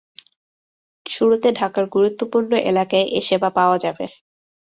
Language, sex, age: Bengali, female, 19-29